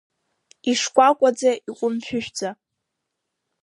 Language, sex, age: Abkhazian, female, under 19